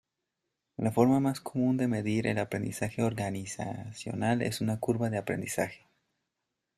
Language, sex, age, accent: Spanish, male, 19-29, México